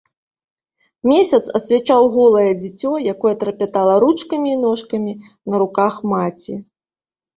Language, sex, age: Belarusian, female, 30-39